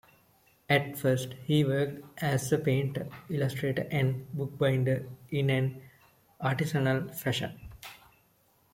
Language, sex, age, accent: English, male, 19-29, India and South Asia (India, Pakistan, Sri Lanka)